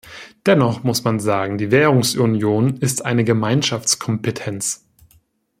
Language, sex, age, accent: German, male, 19-29, Deutschland Deutsch